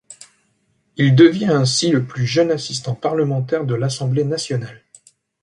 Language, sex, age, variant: French, male, 19-29, Français de métropole